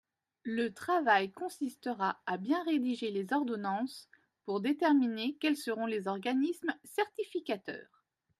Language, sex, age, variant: French, female, 30-39, Français de métropole